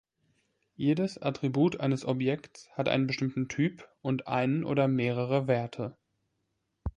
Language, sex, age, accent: German, male, 19-29, Deutschland Deutsch